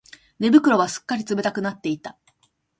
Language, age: Japanese, 40-49